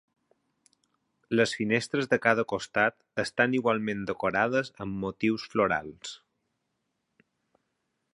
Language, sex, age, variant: Catalan, male, 40-49, Balear